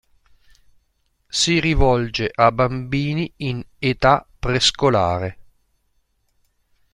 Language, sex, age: Italian, male, 40-49